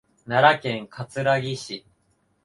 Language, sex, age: Japanese, male, 19-29